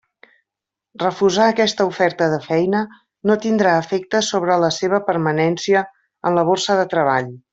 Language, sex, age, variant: Catalan, female, 50-59, Central